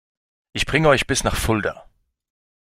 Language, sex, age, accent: German, male, 19-29, Deutschland Deutsch